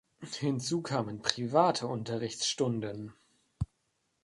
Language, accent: German, Deutschland Deutsch